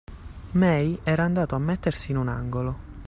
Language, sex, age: Italian, male, 19-29